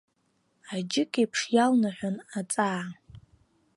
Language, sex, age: Abkhazian, female, 19-29